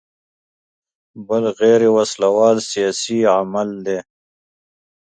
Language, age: Pashto, 30-39